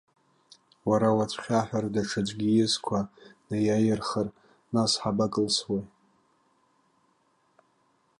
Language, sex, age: Abkhazian, male, 30-39